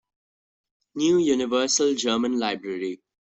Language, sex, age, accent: English, male, under 19, India and South Asia (India, Pakistan, Sri Lanka)